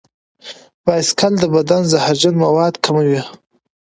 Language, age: Pashto, 19-29